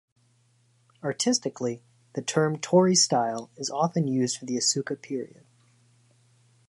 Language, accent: English, United States English